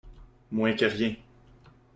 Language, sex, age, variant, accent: French, male, 19-29, Français d'Amérique du Nord, Français du Canada